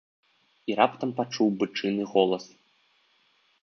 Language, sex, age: Belarusian, male, 19-29